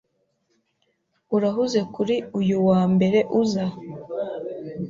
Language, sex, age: Kinyarwanda, female, 19-29